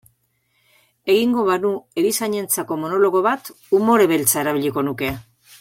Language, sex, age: Basque, female, 60-69